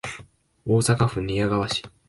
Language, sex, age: Japanese, male, under 19